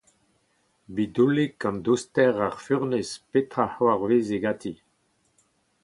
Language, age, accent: Breton, 70-79, Leoneg